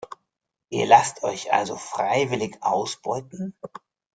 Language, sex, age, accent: German, male, 50-59, Deutschland Deutsch